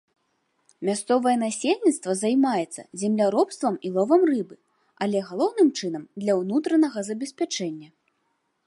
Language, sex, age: Belarusian, female, 30-39